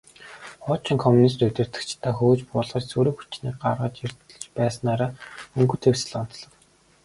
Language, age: Mongolian, 19-29